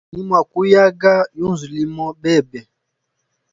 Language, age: Hemba, 19-29